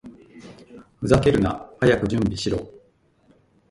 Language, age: Japanese, 50-59